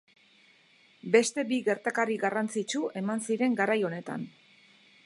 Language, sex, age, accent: Basque, female, 50-59, Erdialdekoa edo Nafarra (Gipuzkoa, Nafarroa)